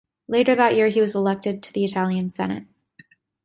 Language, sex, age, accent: English, female, 19-29, United States English